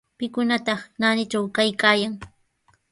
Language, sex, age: Sihuas Ancash Quechua, female, 19-29